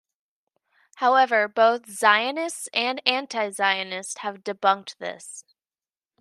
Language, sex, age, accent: English, male, 19-29, United States English